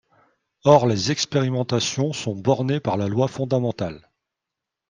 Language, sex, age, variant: French, male, 30-39, Français de métropole